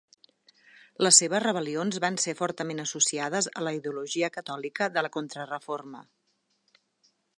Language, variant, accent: Catalan, Central, central